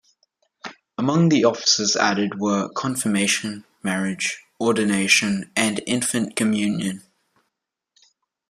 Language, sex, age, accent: English, male, under 19, Australian English